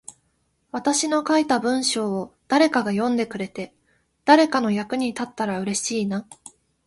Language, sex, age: Japanese, female, 19-29